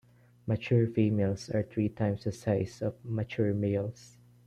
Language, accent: English, Filipino